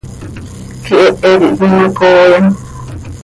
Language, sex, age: Seri, female, 30-39